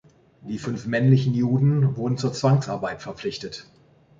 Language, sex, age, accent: German, male, 40-49, Deutschland Deutsch